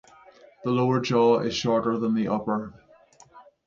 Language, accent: English, Northern Irish